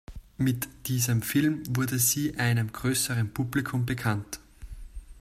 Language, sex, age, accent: German, male, 19-29, Österreichisches Deutsch